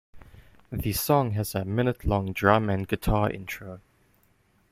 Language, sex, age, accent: English, male, 19-29, Southern African (South Africa, Zimbabwe, Namibia)